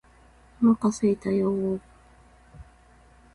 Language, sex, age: Japanese, female, 30-39